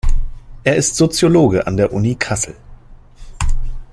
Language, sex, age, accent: German, male, 40-49, Deutschland Deutsch